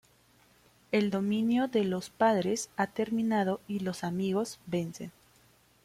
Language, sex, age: Spanish, female, 19-29